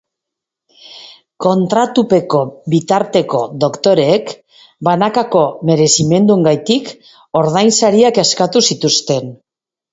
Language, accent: Basque, Mendebalekoa (Araba, Bizkaia, Gipuzkoako mendebaleko herri batzuk)